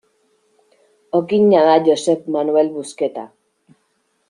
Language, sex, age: Basque, female, 30-39